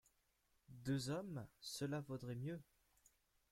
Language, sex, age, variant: French, male, under 19, Français de métropole